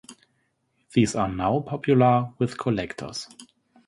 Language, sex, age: English, male, 30-39